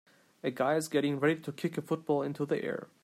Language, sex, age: English, male, 30-39